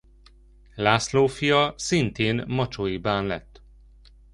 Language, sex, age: Hungarian, male, 30-39